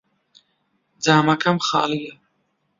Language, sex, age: Central Kurdish, male, 19-29